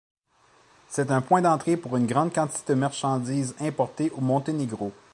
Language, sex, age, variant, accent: French, male, 40-49, Français d'Amérique du Nord, Français du Canada